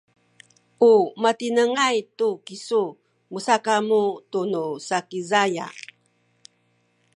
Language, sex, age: Sakizaya, female, 60-69